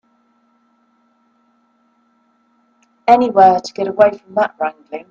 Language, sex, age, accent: English, female, 50-59, England English